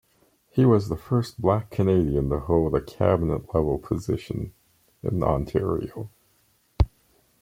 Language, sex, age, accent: English, male, 60-69, Canadian English